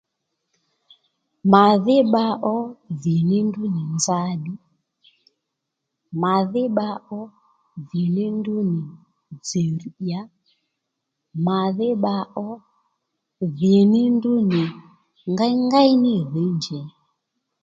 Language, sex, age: Lendu, female, 30-39